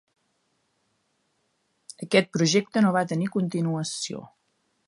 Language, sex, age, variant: Catalan, female, 40-49, Central